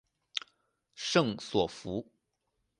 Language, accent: Chinese, 出生地：山东省